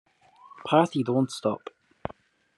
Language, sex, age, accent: German, male, 19-29, Britisches Deutsch